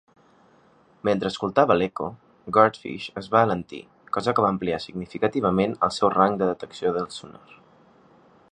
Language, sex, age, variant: Catalan, male, 19-29, Central